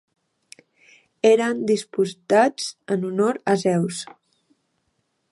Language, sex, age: Catalan, female, 19-29